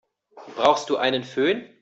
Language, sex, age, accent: German, male, 40-49, Deutschland Deutsch